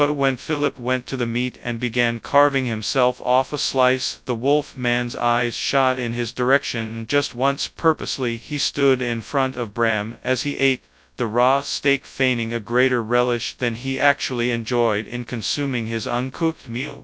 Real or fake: fake